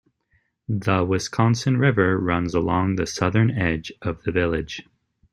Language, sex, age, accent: English, male, 30-39, United States English